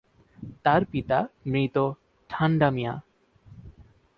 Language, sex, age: Bengali, male, 19-29